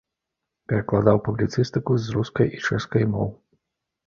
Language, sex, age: Belarusian, male, 30-39